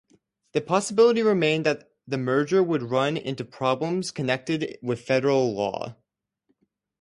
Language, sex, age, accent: English, male, under 19, United States English